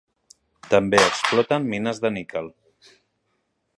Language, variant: Catalan, Central